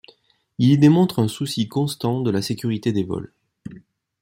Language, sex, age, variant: French, male, 30-39, Français de métropole